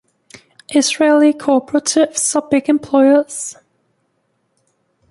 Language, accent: English, England English